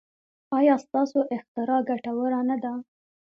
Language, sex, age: Pashto, female, 19-29